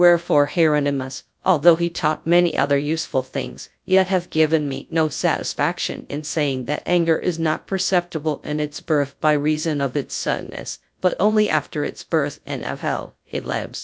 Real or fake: fake